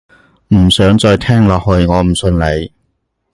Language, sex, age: Cantonese, male, 30-39